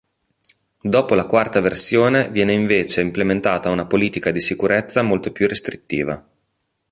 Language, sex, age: Italian, male, 30-39